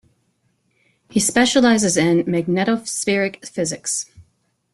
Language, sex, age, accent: English, female, 40-49, United States English